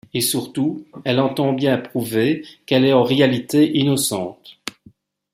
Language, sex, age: French, male, 50-59